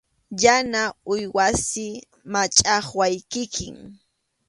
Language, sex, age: Arequipa-La Unión Quechua, female, 30-39